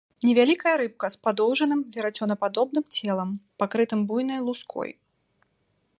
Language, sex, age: Belarusian, female, 30-39